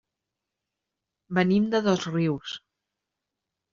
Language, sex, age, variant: Catalan, female, 50-59, Central